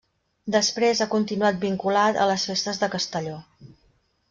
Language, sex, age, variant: Catalan, female, 50-59, Central